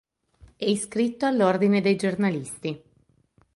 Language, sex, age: Italian, female, 30-39